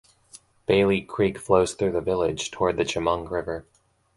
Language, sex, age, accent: English, male, 19-29, United States English